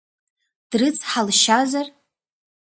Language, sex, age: Abkhazian, female, 19-29